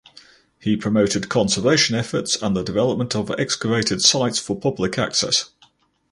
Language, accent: English, England English